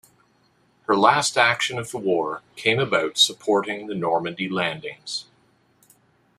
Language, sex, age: English, male, 50-59